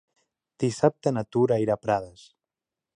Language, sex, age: Catalan, male, under 19